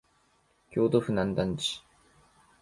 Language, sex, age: Japanese, male, 19-29